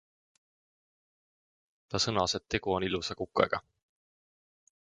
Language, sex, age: Estonian, male, 19-29